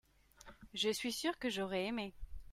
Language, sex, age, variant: French, female, 30-39, Français de métropole